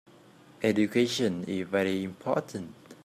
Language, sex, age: English, male, 19-29